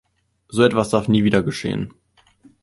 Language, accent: German, Deutschland Deutsch